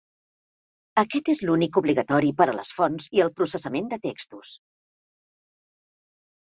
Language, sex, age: Catalan, female, 50-59